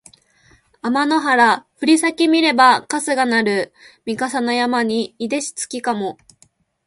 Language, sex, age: Japanese, female, 19-29